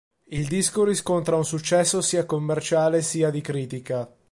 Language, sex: Italian, male